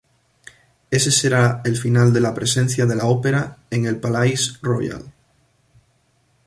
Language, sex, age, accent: Spanish, male, 19-29, España: Norte peninsular (Asturias, Castilla y León, Cantabria, País Vasco, Navarra, Aragón, La Rioja, Guadalajara, Cuenca)